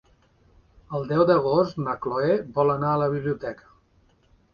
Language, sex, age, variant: Catalan, male, 60-69, Central